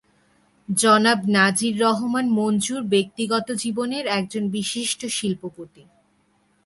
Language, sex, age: Bengali, female, 19-29